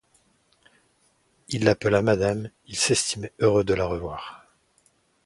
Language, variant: French, Français de métropole